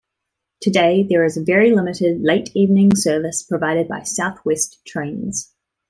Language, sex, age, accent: English, female, 19-29, New Zealand English